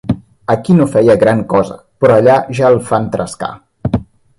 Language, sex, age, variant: Catalan, male, 19-29, Central